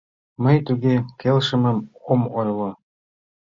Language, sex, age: Mari, male, 40-49